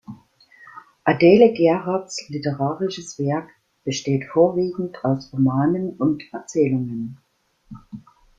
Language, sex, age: German, female, 60-69